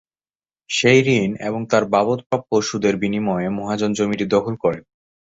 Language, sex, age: Bengali, male, 19-29